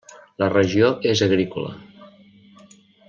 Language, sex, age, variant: Catalan, male, 60-69, Central